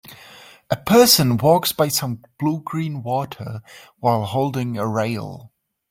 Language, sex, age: English, male, 30-39